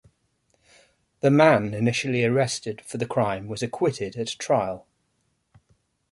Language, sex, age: English, male, 40-49